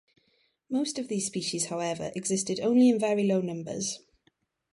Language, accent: English, Welsh English